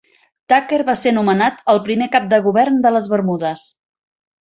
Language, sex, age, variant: Catalan, female, 40-49, Central